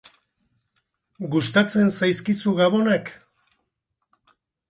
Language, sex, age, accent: Basque, male, 60-69, Mendebalekoa (Araba, Bizkaia, Gipuzkoako mendebaleko herri batzuk)